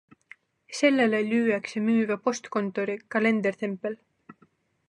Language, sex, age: Estonian, female, 19-29